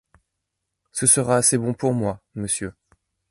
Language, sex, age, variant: French, male, 30-39, Français de métropole